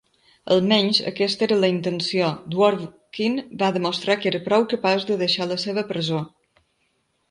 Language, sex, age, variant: Catalan, female, 50-59, Balear